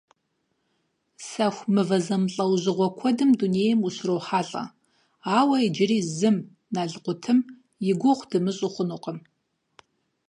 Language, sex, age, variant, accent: Kabardian, female, 30-39, Адыгэбзэ (Къэбэрдей, Кирил, псоми зэдай), Джылэхъстэней (Gilahsteney)